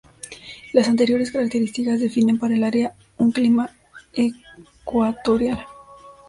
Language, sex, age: Spanish, female, under 19